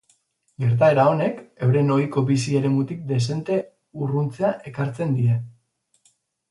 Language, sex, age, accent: Basque, male, 40-49, Mendebalekoa (Araba, Bizkaia, Gipuzkoako mendebaleko herri batzuk)